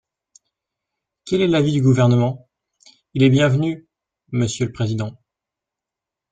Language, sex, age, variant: French, male, 19-29, Français de métropole